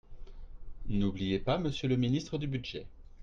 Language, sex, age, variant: French, male, 30-39, Français de métropole